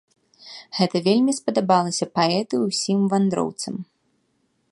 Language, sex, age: Belarusian, female, 30-39